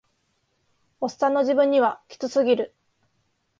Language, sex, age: Japanese, female, 19-29